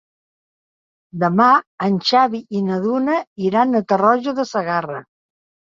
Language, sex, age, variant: Catalan, female, 70-79, Central